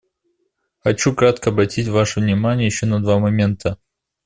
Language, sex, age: Russian, male, under 19